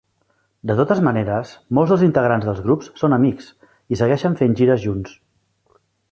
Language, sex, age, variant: Catalan, male, 40-49, Central